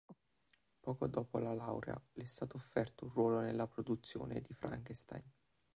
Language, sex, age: Italian, male, 19-29